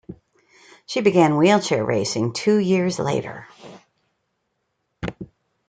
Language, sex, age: English, female, 50-59